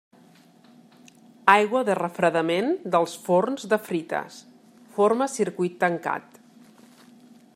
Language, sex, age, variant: Catalan, female, 40-49, Central